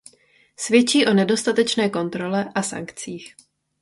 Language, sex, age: Czech, female, 19-29